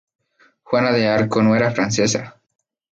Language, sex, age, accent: Spanish, male, 19-29, México